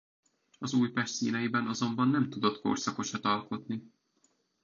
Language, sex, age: Hungarian, male, 19-29